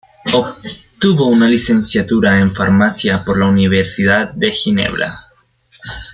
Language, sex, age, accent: Spanish, male, under 19, Andino-Pacífico: Colombia, Perú, Ecuador, oeste de Bolivia y Venezuela andina